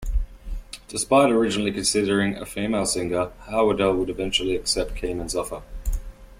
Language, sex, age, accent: English, male, 19-29, Australian English